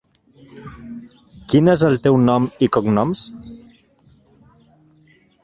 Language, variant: Catalan, Balear